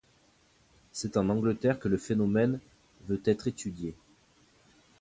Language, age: French, 30-39